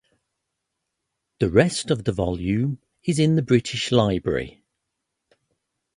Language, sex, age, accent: English, male, 40-49, England English